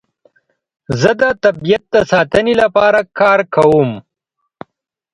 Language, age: Pashto, 30-39